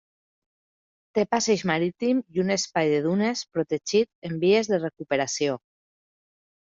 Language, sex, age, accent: Catalan, female, 30-39, valencià